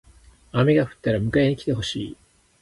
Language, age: Japanese, 60-69